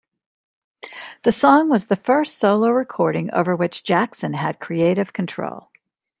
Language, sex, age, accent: English, female, 50-59, United States English